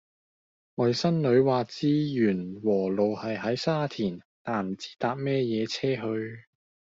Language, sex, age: Cantonese, male, 30-39